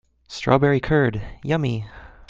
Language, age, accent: English, 19-29, United States English